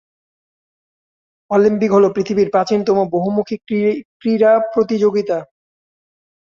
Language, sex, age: Bengali, male, 19-29